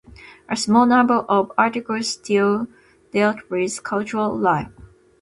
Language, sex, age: English, female, 19-29